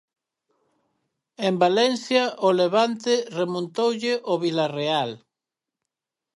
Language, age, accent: Galician, 40-49, Atlántico (seseo e gheada)